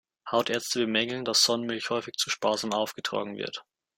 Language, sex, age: German, male, under 19